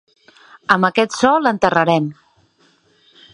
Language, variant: Catalan, Central